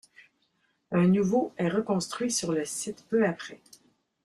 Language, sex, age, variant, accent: French, female, 50-59, Français d'Amérique du Nord, Français du Canada